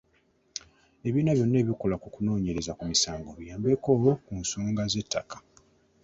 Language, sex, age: Ganda, male, 19-29